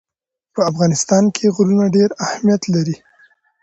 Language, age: Pashto, 19-29